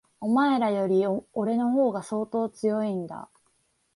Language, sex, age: Japanese, female, 19-29